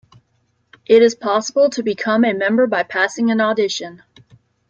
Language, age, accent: English, 30-39, United States English